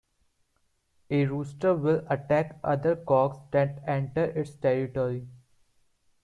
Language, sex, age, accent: English, male, 19-29, India and South Asia (India, Pakistan, Sri Lanka)